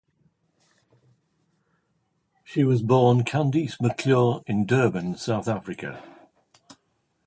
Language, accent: English, England English